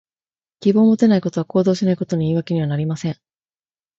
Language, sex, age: Japanese, female, 30-39